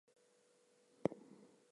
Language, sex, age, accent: English, female, 19-29, Southern African (South Africa, Zimbabwe, Namibia)